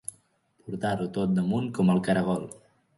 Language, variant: Catalan, Central